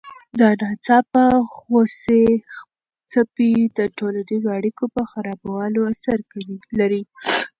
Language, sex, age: Pashto, female, 19-29